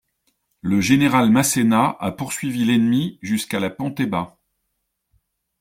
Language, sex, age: French, male, 50-59